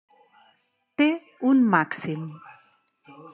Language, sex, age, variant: Catalan, female, 50-59, Central